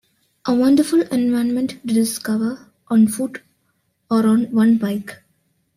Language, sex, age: English, female, 19-29